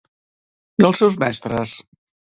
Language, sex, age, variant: Catalan, male, 40-49, Central